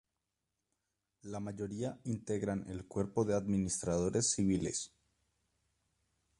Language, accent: Spanish, Andino-Pacífico: Colombia, Perú, Ecuador, oeste de Bolivia y Venezuela andina